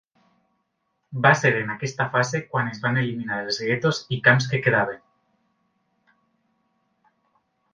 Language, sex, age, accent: Catalan, male, 30-39, valencià